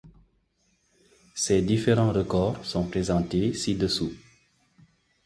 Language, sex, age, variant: French, male, 30-39, Français d'Afrique subsaharienne et des îles africaines